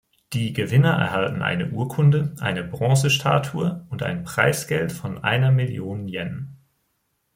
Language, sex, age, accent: German, male, 19-29, Deutschland Deutsch